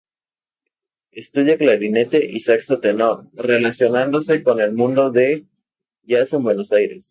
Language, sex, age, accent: Spanish, male, 19-29, México